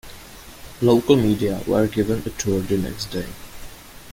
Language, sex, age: English, male, under 19